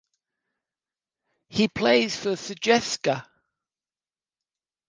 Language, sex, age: English, female, 60-69